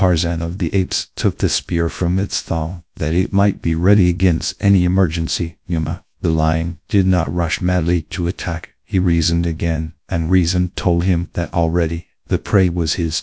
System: TTS, GradTTS